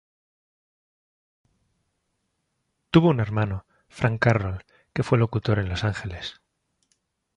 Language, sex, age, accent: Spanish, male, 30-39, España: Norte peninsular (Asturias, Castilla y León, Cantabria, País Vasco, Navarra, Aragón, La Rioja, Guadalajara, Cuenca)